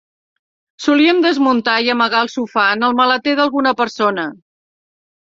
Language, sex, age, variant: Catalan, female, 60-69, Central